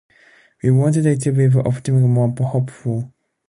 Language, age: English, 19-29